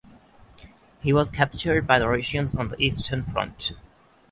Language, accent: English, United States English; Australian English